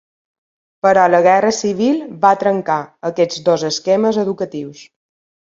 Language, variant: Catalan, Balear